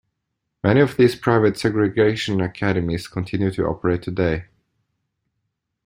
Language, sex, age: English, male, 40-49